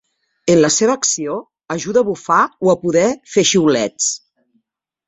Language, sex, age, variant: Catalan, female, 50-59, Central